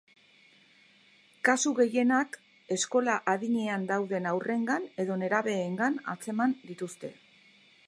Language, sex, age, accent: Basque, female, 50-59, Erdialdekoa edo Nafarra (Gipuzkoa, Nafarroa)